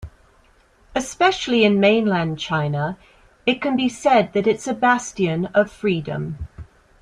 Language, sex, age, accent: English, female, 40-49, England English